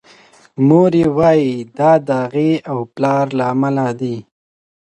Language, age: Pashto, 19-29